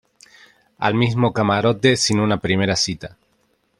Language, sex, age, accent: Spanish, male, 30-39, Rioplatense: Argentina, Uruguay, este de Bolivia, Paraguay